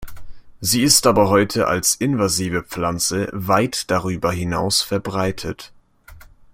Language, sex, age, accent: German, male, 19-29, Deutschland Deutsch